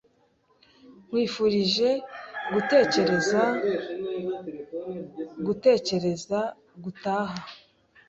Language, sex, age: Kinyarwanda, female, 19-29